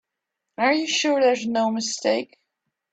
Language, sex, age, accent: English, female, 30-39, United States English